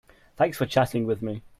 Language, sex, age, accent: English, male, under 19, England English